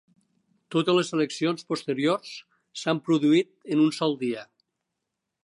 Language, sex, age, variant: Catalan, male, 60-69, Nord-Occidental